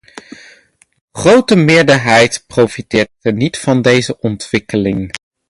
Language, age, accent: Dutch, 19-29, Nederlands Nederlands